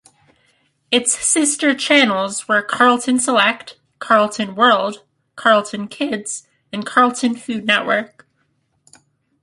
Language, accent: English, United States English